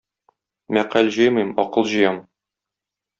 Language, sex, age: Tatar, male, 30-39